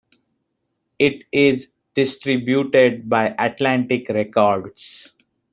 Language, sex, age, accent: English, male, 30-39, India and South Asia (India, Pakistan, Sri Lanka)